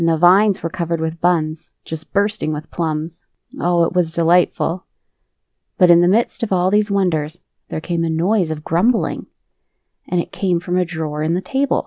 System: none